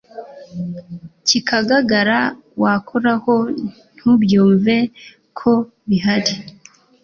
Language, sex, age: Kinyarwanda, female, under 19